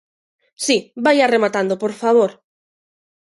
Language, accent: Galician, Neofalante